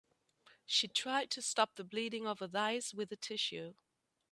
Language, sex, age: English, female, 40-49